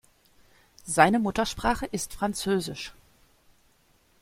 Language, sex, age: German, female, 30-39